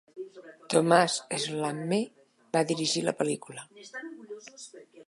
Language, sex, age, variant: Catalan, female, 60-69, Central